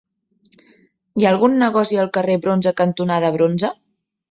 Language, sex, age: Catalan, female, 40-49